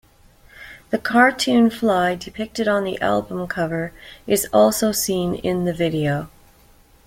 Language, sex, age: English, female, 50-59